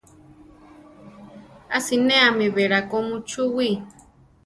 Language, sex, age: Central Tarahumara, female, 30-39